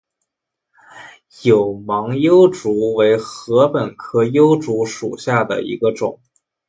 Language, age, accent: Chinese, 19-29, 出生地：江苏省